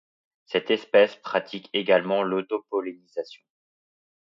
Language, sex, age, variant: French, male, 19-29, Français de métropole